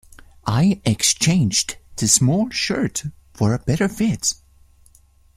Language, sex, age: English, male, 19-29